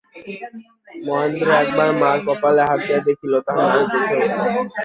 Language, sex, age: Bengali, male, under 19